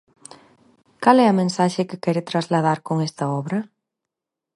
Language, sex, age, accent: Galician, female, 30-39, Normativo (estándar)